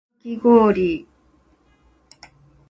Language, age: Japanese, 30-39